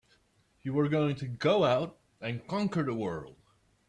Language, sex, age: English, male, 19-29